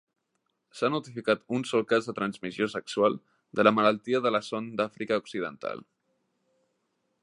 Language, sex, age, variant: Catalan, male, 19-29, Central